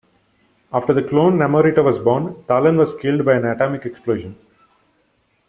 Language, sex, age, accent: English, male, 19-29, India and South Asia (India, Pakistan, Sri Lanka)